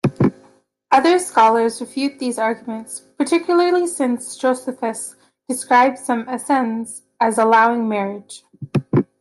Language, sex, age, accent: English, female, 19-29, Canadian English